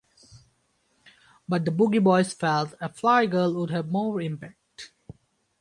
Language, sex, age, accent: English, male, 19-29, India and South Asia (India, Pakistan, Sri Lanka)